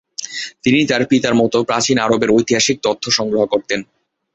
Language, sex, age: Bengali, male, 19-29